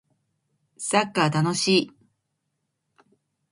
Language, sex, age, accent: Japanese, female, 50-59, 標準語; 東京